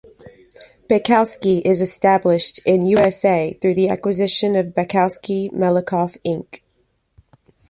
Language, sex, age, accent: English, female, 40-49, United States English